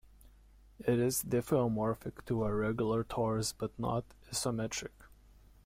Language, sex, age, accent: English, male, under 19, United States English